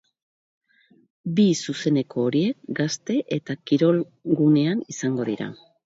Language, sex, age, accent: Basque, female, 60-69, Mendebalekoa (Araba, Bizkaia, Gipuzkoako mendebaleko herri batzuk)